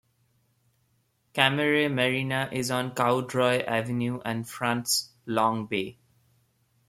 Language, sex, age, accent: English, male, 19-29, India and South Asia (India, Pakistan, Sri Lanka)